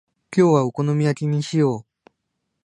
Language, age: Japanese, 19-29